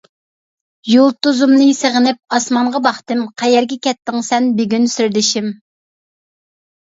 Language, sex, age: Uyghur, female, 19-29